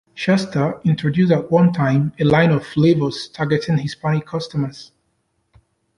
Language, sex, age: English, male, 30-39